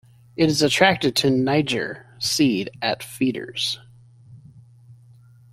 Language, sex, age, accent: English, male, 50-59, United States English